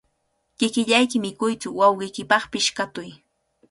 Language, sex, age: Cajatambo North Lima Quechua, female, 19-29